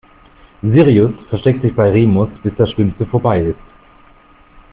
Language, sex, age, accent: German, male, 30-39, Deutschland Deutsch